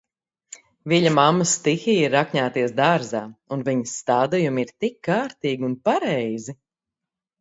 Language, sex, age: Latvian, female, 40-49